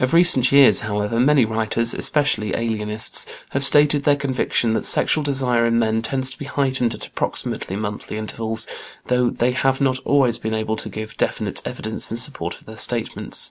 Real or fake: real